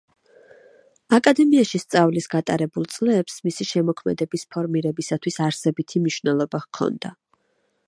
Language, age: Georgian, 30-39